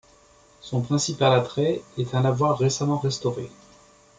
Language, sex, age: French, male, 50-59